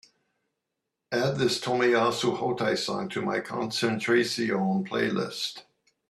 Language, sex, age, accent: English, male, 60-69, United States English